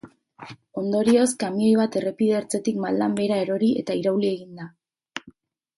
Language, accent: Basque, Erdialdekoa edo Nafarra (Gipuzkoa, Nafarroa)